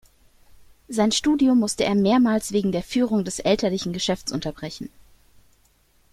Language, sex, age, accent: German, female, 30-39, Deutschland Deutsch